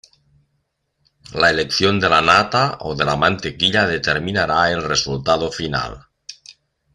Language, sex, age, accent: Spanish, male, 50-59, España: Norte peninsular (Asturias, Castilla y León, Cantabria, País Vasco, Navarra, Aragón, La Rioja, Guadalajara, Cuenca)